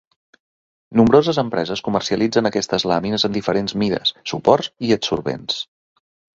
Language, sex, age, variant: Catalan, male, 40-49, Central